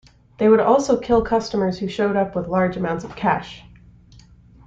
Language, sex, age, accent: English, female, 19-29, United States English